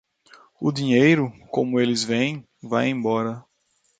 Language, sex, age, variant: Portuguese, male, 30-39, Portuguese (Brasil)